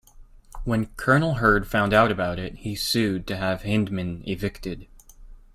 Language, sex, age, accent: English, male, 19-29, United States English